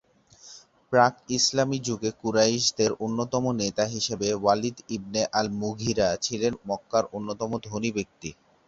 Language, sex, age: Bengali, male, 19-29